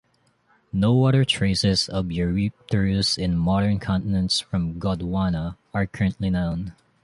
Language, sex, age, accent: English, male, 19-29, Filipino